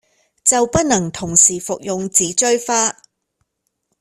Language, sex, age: Cantonese, female, 40-49